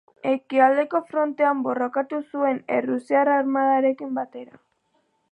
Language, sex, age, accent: Basque, female, under 19, Mendebalekoa (Araba, Bizkaia, Gipuzkoako mendebaleko herri batzuk)